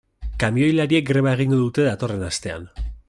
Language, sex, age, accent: Basque, male, 19-29, Erdialdekoa edo Nafarra (Gipuzkoa, Nafarroa)